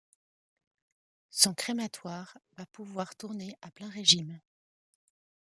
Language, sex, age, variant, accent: French, female, 30-39, Français d'Europe, Français de Suisse